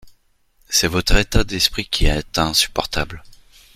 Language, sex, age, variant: French, male, 40-49, Français de métropole